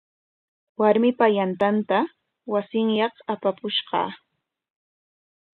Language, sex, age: Corongo Ancash Quechua, female, 30-39